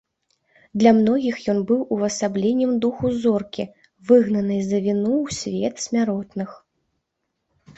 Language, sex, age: Belarusian, female, 19-29